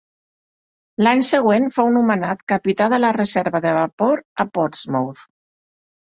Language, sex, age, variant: Catalan, male, under 19, Central